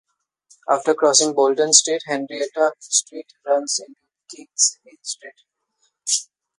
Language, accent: English, England English; India and South Asia (India, Pakistan, Sri Lanka)